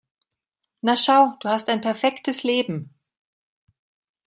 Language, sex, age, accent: German, female, 50-59, Deutschland Deutsch